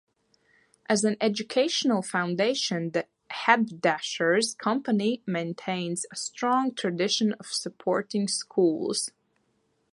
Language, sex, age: English, female, 19-29